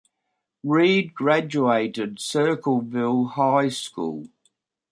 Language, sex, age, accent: English, male, 70-79, Australian English